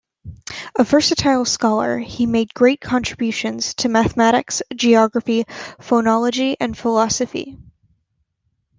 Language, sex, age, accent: English, female, 19-29, United States English